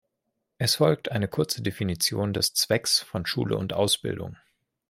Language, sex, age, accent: German, male, 19-29, Deutschland Deutsch